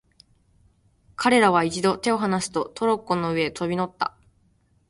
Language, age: Japanese, 19-29